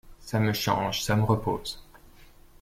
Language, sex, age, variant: French, male, 19-29, Français de métropole